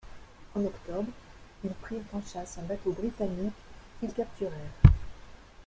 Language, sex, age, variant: French, female, 60-69, Français de métropole